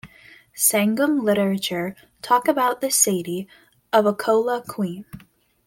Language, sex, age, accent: English, female, under 19, United States English